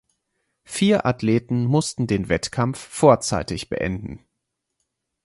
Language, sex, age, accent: German, male, 30-39, Deutschland Deutsch